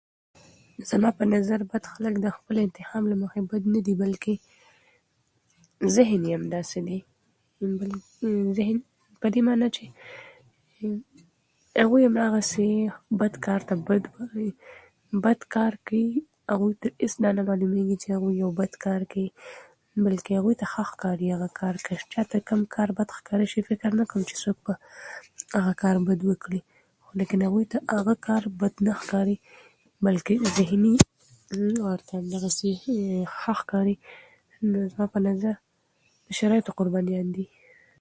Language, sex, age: Pashto, female, 19-29